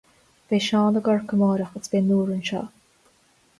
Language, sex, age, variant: Irish, female, 19-29, Gaeilge Chonnacht